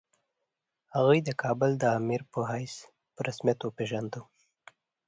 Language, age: Pashto, under 19